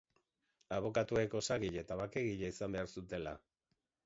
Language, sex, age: Basque, male, 60-69